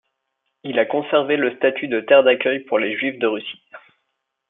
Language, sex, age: French, male, 30-39